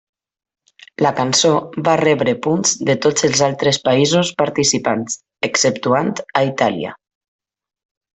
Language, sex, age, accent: Catalan, female, 30-39, valencià